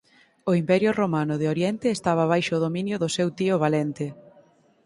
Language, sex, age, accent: Galician, female, 19-29, Oriental (común en zona oriental)